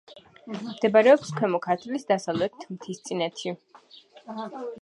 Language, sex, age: Georgian, female, 19-29